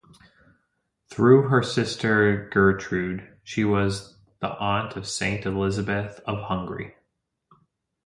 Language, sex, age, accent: English, male, 30-39, United States English